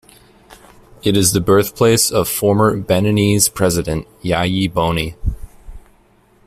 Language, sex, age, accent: English, male, 19-29, United States English